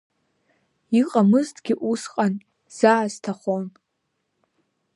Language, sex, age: Abkhazian, female, under 19